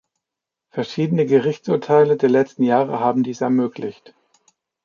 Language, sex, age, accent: German, male, 40-49, Deutschland Deutsch